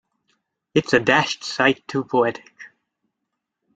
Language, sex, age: English, male, under 19